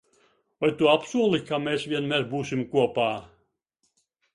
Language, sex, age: Latvian, male, 60-69